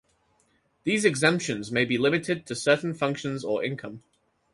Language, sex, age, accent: English, male, 19-29, England English